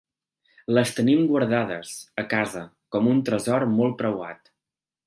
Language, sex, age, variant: Catalan, male, 19-29, Central